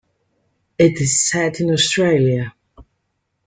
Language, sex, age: English, female, 40-49